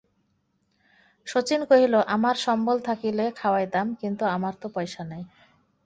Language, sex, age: Bengali, male, 19-29